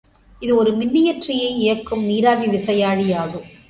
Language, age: Tamil, 50-59